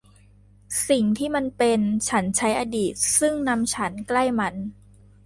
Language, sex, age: Thai, female, 19-29